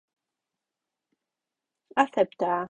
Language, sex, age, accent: Galician, female, 30-39, Oriental (común en zona oriental); Normativo (estándar)